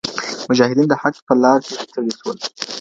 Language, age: Pashto, 30-39